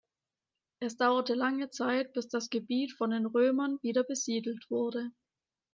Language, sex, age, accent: German, female, 19-29, Deutschland Deutsch